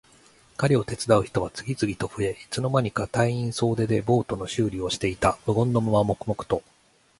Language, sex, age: Japanese, male, 40-49